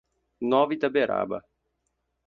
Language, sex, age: Portuguese, male, 19-29